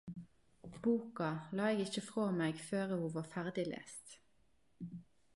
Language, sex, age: Norwegian Nynorsk, female, 30-39